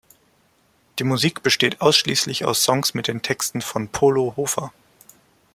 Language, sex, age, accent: German, male, 19-29, Deutschland Deutsch